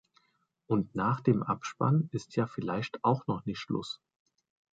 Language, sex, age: German, male, 30-39